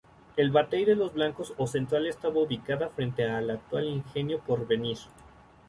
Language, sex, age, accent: Spanish, male, 19-29, México